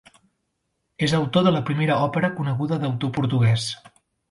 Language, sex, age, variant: Catalan, male, 30-39, Central